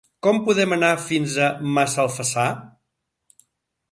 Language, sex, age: Catalan, male, 60-69